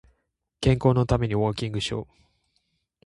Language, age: Japanese, 19-29